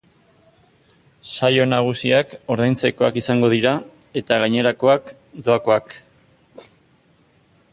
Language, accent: Basque, Erdialdekoa edo Nafarra (Gipuzkoa, Nafarroa)